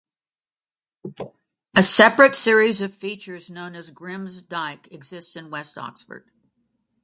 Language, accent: English, United States English